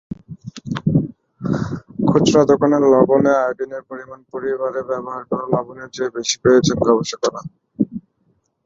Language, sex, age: Bengali, male, 19-29